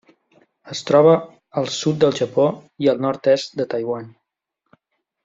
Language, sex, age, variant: Catalan, male, 40-49, Septentrional